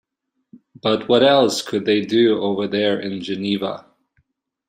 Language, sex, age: English, male, 19-29